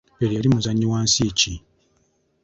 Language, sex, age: Ganda, male, 19-29